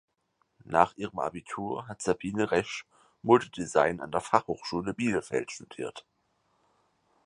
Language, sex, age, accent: German, male, 19-29, Deutschland Deutsch